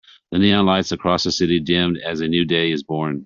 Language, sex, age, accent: English, male, 50-59, United States English